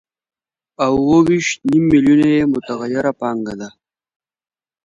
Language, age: Pashto, 19-29